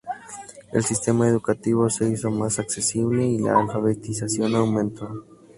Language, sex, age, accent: Spanish, male, 19-29, México